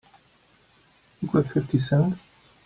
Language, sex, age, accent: English, male, 30-39, United States English